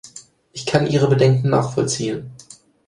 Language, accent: German, Deutschland Deutsch